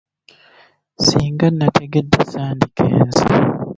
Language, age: Ganda, 19-29